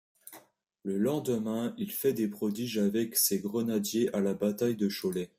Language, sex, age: French, male, 19-29